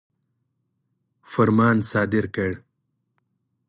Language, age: Pashto, 30-39